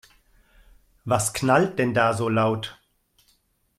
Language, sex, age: German, male, 50-59